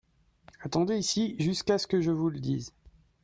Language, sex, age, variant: French, male, 30-39, Français de métropole